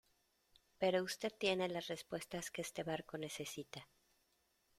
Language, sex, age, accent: Spanish, female, 40-49, México